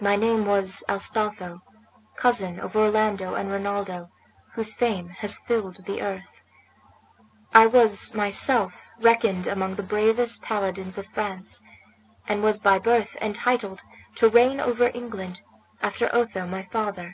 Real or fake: real